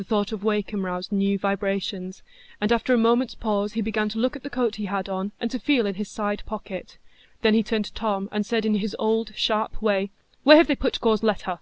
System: none